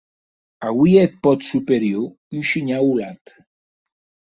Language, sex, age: Occitan, male, 60-69